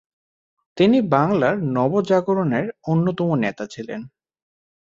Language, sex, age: Bengali, male, 19-29